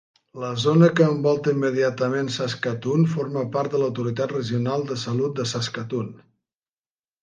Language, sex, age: Catalan, male, 70-79